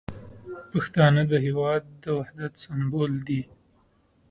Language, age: Pashto, 19-29